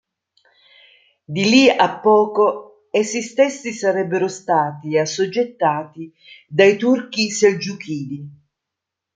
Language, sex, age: Italian, female, 50-59